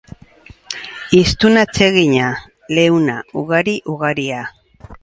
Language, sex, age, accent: Basque, female, 60-69, Erdialdekoa edo Nafarra (Gipuzkoa, Nafarroa)